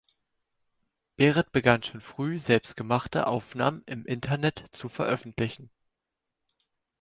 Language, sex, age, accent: German, male, 19-29, Deutschland Deutsch